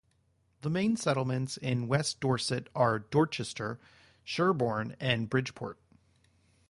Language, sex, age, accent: English, male, 30-39, United States English